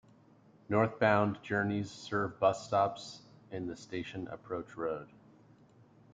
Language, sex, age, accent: English, male, 30-39, United States English